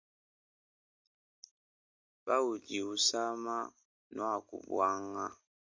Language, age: Luba-Lulua, 19-29